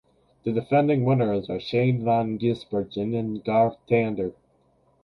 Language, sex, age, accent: English, male, under 19, United States English